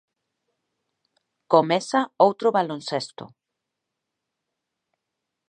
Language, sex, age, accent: Galician, female, 40-49, Atlántico (seseo e gheada)